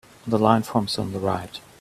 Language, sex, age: English, male, 40-49